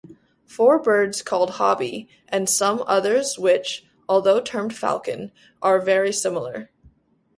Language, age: English, 19-29